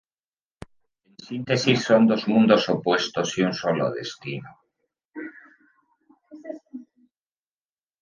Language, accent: Spanish, España: Norte peninsular (Asturias, Castilla y León, Cantabria, País Vasco, Navarra, Aragón, La Rioja, Guadalajara, Cuenca)